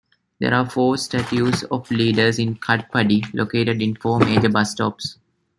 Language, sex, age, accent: English, male, 19-29, India and South Asia (India, Pakistan, Sri Lanka)